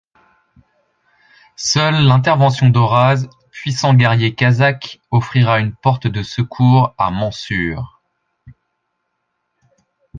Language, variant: French, Français de métropole